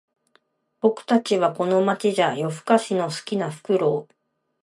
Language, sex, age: Japanese, female, 30-39